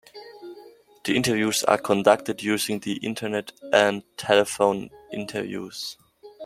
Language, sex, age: English, male, 19-29